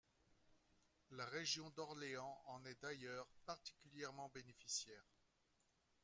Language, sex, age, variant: French, male, 50-59, Français de métropole